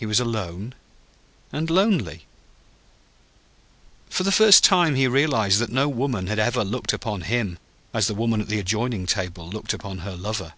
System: none